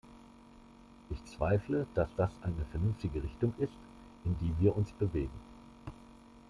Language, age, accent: German, 50-59, Deutschland Deutsch